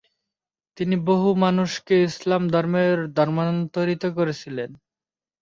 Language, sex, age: Bengali, male, 19-29